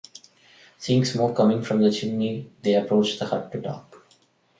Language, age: English, 19-29